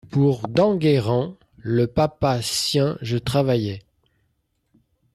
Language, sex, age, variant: French, male, 50-59, Français de métropole